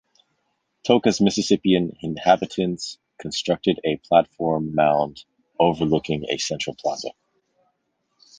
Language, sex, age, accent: English, male, 19-29, Canadian English